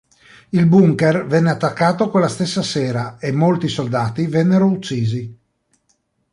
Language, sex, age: Italian, male, 40-49